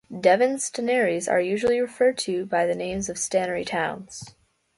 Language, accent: English, United States English